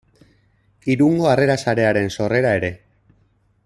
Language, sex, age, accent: Basque, male, 30-39, Erdialdekoa edo Nafarra (Gipuzkoa, Nafarroa)